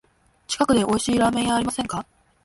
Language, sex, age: Japanese, female, 19-29